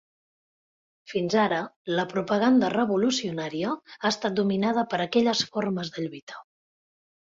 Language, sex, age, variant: Catalan, female, 40-49, Central